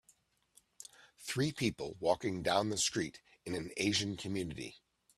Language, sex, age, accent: English, male, 50-59, United States English